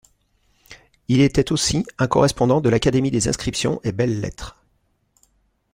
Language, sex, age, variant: French, male, 40-49, Français de métropole